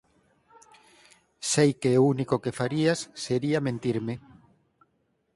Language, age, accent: Galician, 50-59, Normativo (estándar)